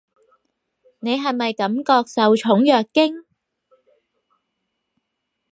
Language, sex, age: Cantonese, female, 19-29